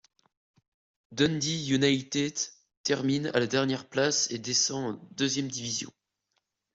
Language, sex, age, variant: French, male, under 19, Français de métropole